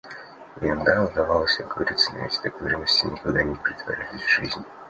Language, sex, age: Russian, male, 19-29